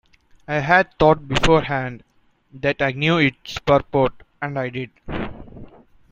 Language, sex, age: English, male, 19-29